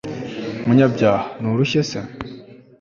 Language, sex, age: Kinyarwanda, male, 19-29